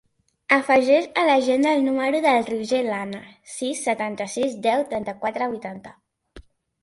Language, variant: Catalan, Central